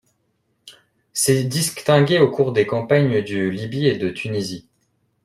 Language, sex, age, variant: French, male, 19-29, Français de métropole